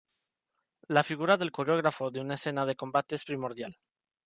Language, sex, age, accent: Spanish, male, under 19, México